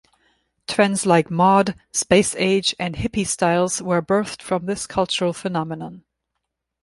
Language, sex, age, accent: English, female, 30-39, United States English